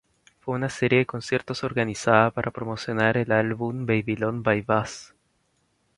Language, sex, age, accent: Spanish, female, 19-29, Chileno: Chile, Cuyo